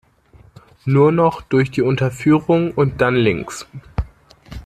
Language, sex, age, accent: German, male, 19-29, Deutschland Deutsch